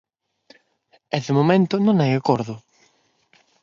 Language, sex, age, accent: Galician, male, 19-29, Normativo (estándar); Neofalante